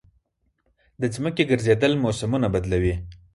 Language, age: Pashto, 19-29